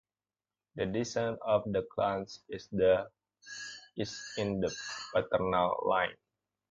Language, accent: English, indonesia